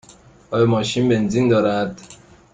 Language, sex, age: Persian, male, 19-29